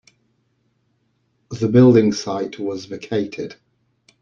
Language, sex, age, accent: English, male, 50-59, England English